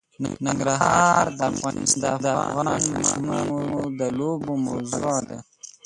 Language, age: Pashto, 19-29